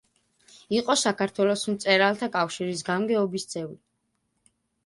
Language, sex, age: Georgian, male, under 19